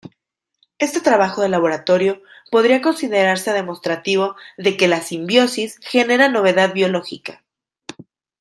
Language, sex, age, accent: Spanish, female, 30-39, México